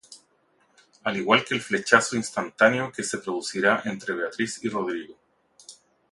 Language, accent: Spanish, Chileno: Chile, Cuyo